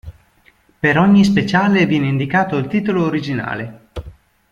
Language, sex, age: Italian, male, 19-29